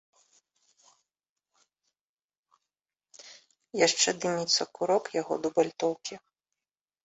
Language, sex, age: Belarusian, female, 30-39